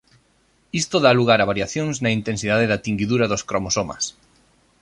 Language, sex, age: Galician, male, 30-39